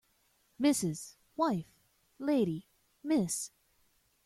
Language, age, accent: English, 30-39, United States English